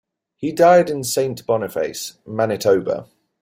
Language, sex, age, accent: English, male, 19-29, England English